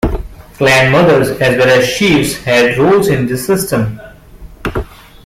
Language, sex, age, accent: English, male, 19-29, India and South Asia (India, Pakistan, Sri Lanka)